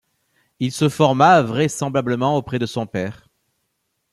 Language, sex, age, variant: French, male, 40-49, Français de métropole